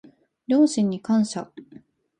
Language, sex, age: Japanese, female, 19-29